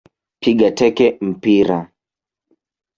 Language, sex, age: Swahili, male, 19-29